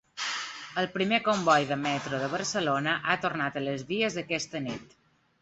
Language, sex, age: Catalan, female, 30-39